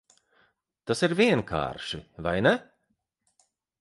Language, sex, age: Latvian, male, 30-39